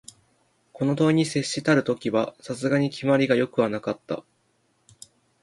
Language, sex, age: Japanese, male, 19-29